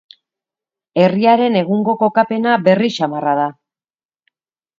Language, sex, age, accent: Basque, female, 50-59, Mendebalekoa (Araba, Bizkaia, Gipuzkoako mendebaleko herri batzuk)